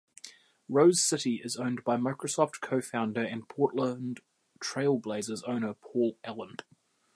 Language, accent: English, New Zealand English